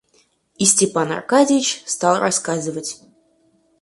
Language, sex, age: Russian, female, 19-29